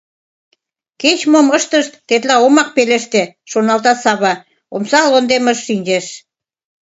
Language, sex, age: Mari, female, 19-29